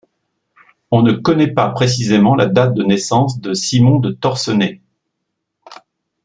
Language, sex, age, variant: French, male, 60-69, Français de métropole